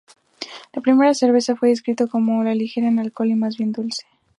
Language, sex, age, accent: Spanish, female, 19-29, México